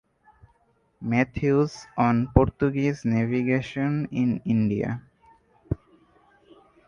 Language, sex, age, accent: English, male, 19-29, India and South Asia (India, Pakistan, Sri Lanka)